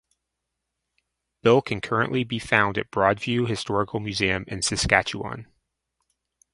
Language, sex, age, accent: English, male, 30-39, United States English